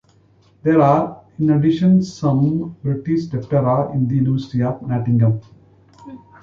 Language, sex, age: English, male, 40-49